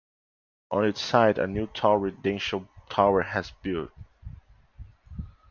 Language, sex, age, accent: English, male, 19-29, United States English